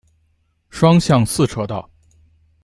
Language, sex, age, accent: Chinese, male, 19-29, 出生地：河北省